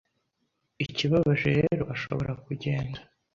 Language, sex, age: Kinyarwanda, male, under 19